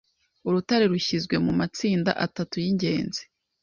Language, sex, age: Kinyarwanda, female, 19-29